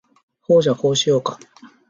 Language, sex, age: Japanese, male, 50-59